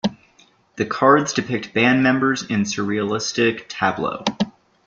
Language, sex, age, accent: English, male, 19-29, United States English